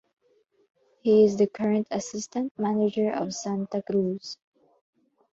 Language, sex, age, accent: English, female, under 19, Filipino